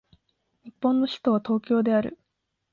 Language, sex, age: Japanese, female, under 19